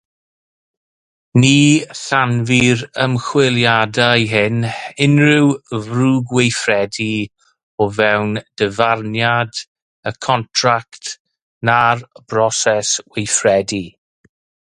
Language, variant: Welsh, South-Eastern Welsh